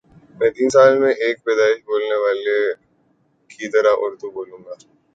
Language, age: Urdu, 19-29